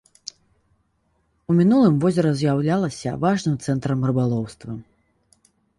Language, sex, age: Belarusian, female, 19-29